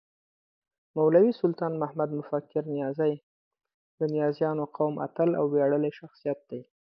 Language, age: Pashto, 19-29